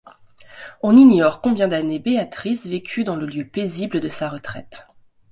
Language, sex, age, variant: French, female, 30-39, Français de métropole